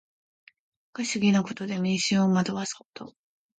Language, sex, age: Japanese, female, 19-29